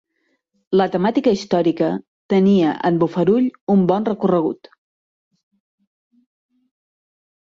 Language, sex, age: Catalan, female, 50-59